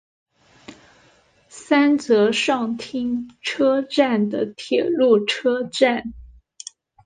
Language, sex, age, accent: Chinese, female, 19-29, 出生地：浙江省